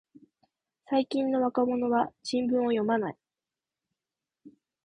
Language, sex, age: Japanese, female, under 19